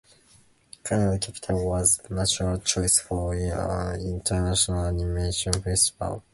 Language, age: English, 19-29